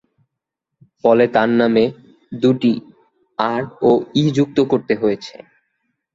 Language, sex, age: Bengali, male, under 19